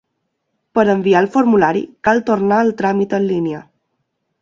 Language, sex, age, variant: Catalan, female, 19-29, Balear